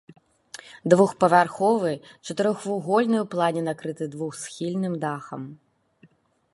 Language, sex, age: Belarusian, female, 30-39